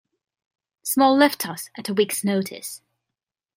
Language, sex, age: English, female, 19-29